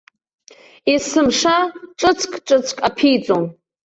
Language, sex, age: Abkhazian, female, under 19